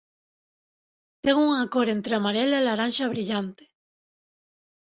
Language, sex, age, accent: Galician, female, 30-39, Oriental (común en zona oriental)